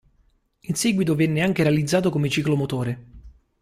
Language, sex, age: Italian, male, 30-39